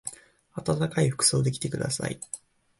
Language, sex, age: Japanese, male, 19-29